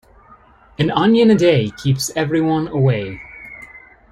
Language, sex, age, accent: English, male, 19-29, United States English